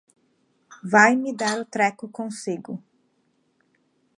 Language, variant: Portuguese, Portuguese (Brasil)